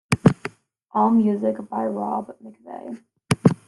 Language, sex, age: English, female, under 19